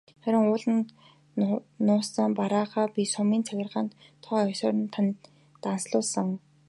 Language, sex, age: Mongolian, female, 19-29